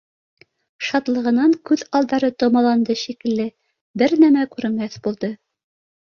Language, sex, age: Bashkir, female, 50-59